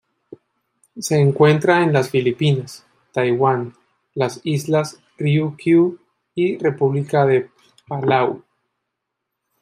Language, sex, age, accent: Spanish, male, 30-39, Caribe: Cuba, Venezuela, Puerto Rico, República Dominicana, Panamá, Colombia caribeña, México caribeño, Costa del golfo de México